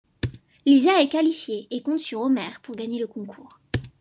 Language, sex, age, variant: French, female, under 19, Français de métropole